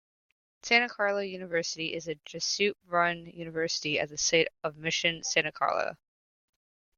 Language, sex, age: English, female, 19-29